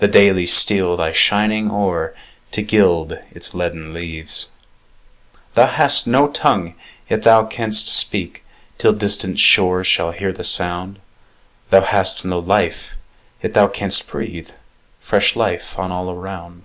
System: none